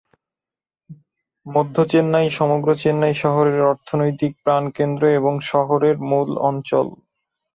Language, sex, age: Bengali, male, 19-29